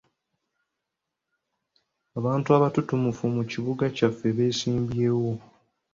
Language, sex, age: Ganda, male, 19-29